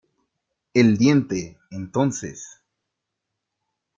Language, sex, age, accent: Spanish, male, 19-29, Rioplatense: Argentina, Uruguay, este de Bolivia, Paraguay